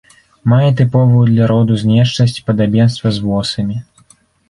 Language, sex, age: Belarusian, male, under 19